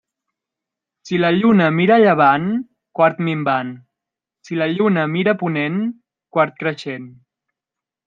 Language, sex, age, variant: Catalan, male, 19-29, Central